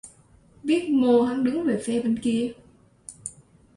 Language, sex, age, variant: Vietnamese, female, 19-29, Sài Gòn